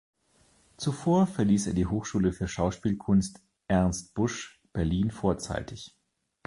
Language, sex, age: German, male, 40-49